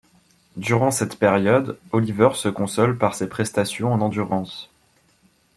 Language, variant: French, Français de métropole